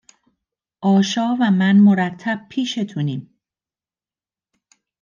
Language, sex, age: Persian, female, 40-49